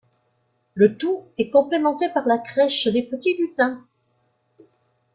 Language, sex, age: French, female, 60-69